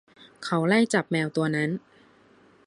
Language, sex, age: Thai, female, 19-29